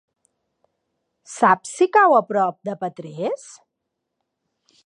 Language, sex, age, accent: Catalan, female, 30-39, central; nord-occidental